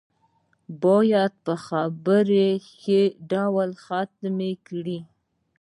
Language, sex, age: Pashto, female, 19-29